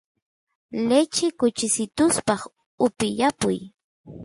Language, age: Santiago del Estero Quichua, 30-39